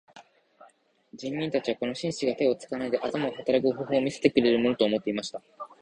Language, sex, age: Japanese, male, under 19